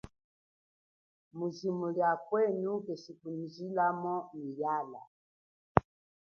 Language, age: Chokwe, 40-49